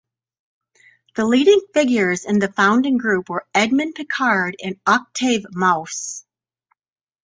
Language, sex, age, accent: English, female, 60-69, United States English